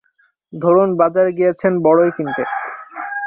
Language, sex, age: Bengali, male, 19-29